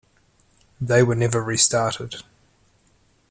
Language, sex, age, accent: English, male, 30-39, New Zealand English